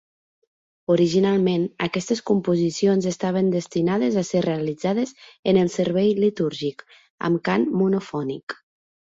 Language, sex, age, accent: Catalan, female, 19-29, central; nord-occidental